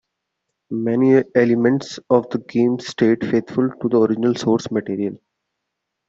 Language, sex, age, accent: English, male, 19-29, India and South Asia (India, Pakistan, Sri Lanka)